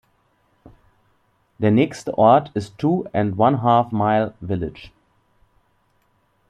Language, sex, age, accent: German, male, 30-39, Deutschland Deutsch